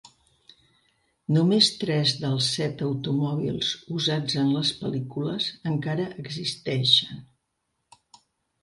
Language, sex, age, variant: Catalan, female, 60-69, Central